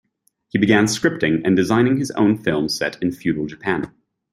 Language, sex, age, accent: English, male, 19-29, United States English